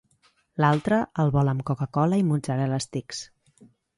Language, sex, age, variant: Catalan, female, 40-49, Central